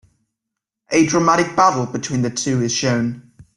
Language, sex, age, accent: English, male, 19-29, England English